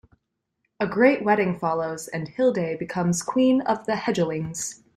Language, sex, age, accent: English, female, 19-29, United States English